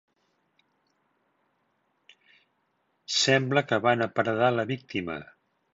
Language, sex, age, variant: Catalan, male, 50-59, Central